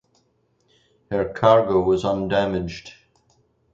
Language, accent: English, Scottish English